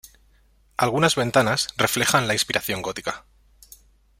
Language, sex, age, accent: Spanish, male, 30-39, España: Centro-Sur peninsular (Madrid, Toledo, Castilla-La Mancha)